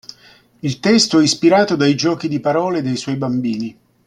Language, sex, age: Italian, male, 60-69